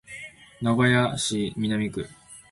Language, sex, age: Japanese, male, 19-29